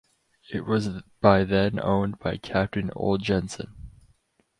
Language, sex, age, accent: English, male, 19-29, United States English